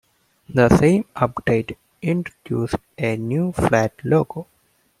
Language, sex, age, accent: English, male, 19-29, United States English